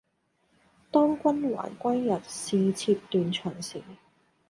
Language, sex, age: Cantonese, female, 40-49